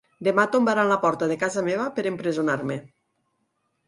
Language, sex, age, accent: Catalan, female, 40-49, Tortosí